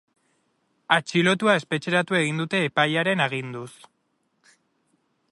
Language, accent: Basque, Erdialdekoa edo Nafarra (Gipuzkoa, Nafarroa)